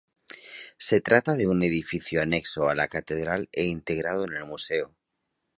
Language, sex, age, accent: Spanish, male, 30-39, España: Norte peninsular (Asturias, Castilla y León, Cantabria, País Vasco, Navarra, Aragón, La Rioja, Guadalajara, Cuenca)